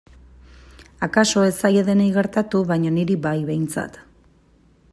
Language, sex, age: Basque, female, 30-39